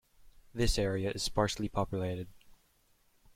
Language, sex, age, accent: English, male, under 19, United States English